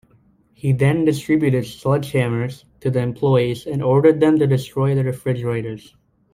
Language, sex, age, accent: English, male, under 19, United States English